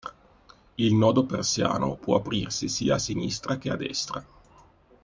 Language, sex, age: Italian, male, 50-59